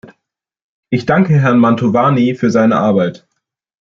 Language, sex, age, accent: German, male, under 19, Deutschland Deutsch